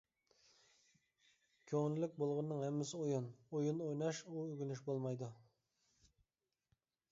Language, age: Uyghur, 19-29